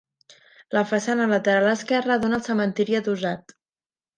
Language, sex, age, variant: Catalan, female, 30-39, Central